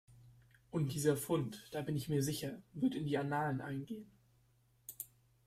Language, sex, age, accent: German, male, under 19, Deutschland Deutsch